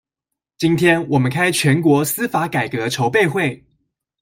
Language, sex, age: Chinese, male, 19-29